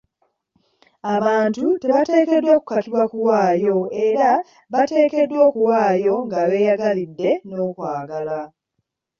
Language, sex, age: Ganda, female, 19-29